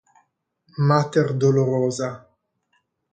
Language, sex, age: Italian, male, 40-49